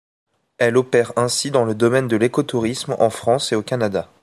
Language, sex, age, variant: French, male, 19-29, Français de métropole